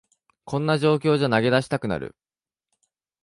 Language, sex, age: Japanese, male, 19-29